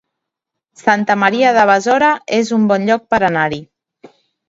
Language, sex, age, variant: Catalan, female, 40-49, Central